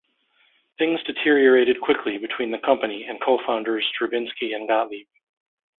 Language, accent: English, United States English